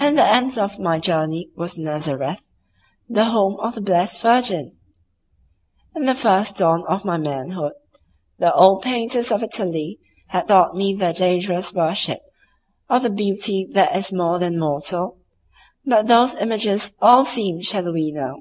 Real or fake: real